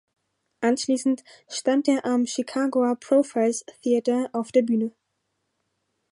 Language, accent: German, Deutschland Deutsch